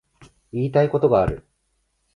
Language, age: Japanese, 19-29